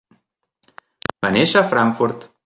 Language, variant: Catalan, Central